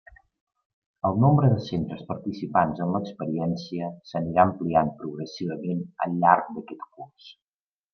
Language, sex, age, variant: Catalan, male, 30-39, Central